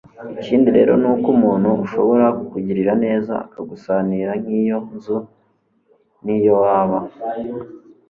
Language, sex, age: Kinyarwanda, male, 19-29